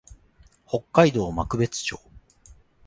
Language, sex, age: Japanese, male, 40-49